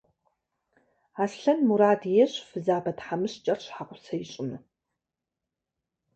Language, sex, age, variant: Kabardian, female, 40-49, Адыгэбзэ (Къэбэрдей, Кирил, Урысей)